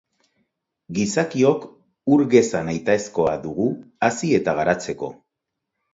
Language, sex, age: Basque, male, 40-49